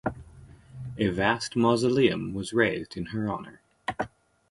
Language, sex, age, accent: English, male, 30-39, United States English